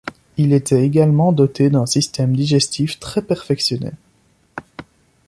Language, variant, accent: French, Français d'Europe, Français de Belgique